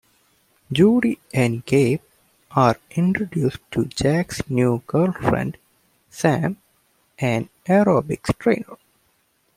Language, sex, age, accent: English, male, 19-29, United States English